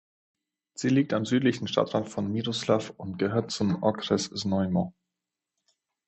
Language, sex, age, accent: German, male, 30-39, Deutschland Deutsch